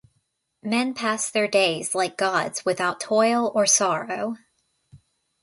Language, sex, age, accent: English, female, under 19, United States English